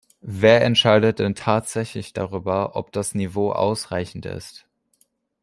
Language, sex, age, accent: German, male, under 19, Deutschland Deutsch